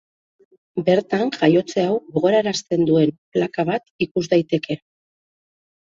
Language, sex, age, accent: Basque, female, 50-59, Mendebalekoa (Araba, Bizkaia, Gipuzkoako mendebaleko herri batzuk)